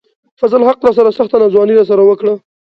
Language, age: Pashto, 19-29